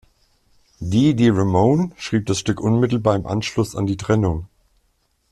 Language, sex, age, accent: German, male, 40-49, Deutschland Deutsch